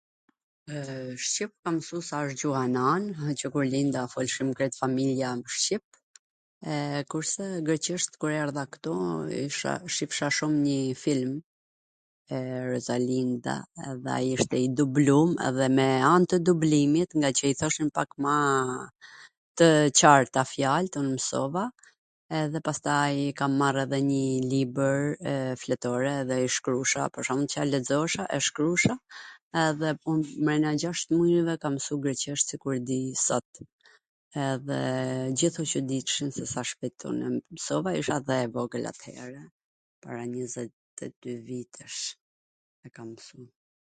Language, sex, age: Gheg Albanian, female, 40-49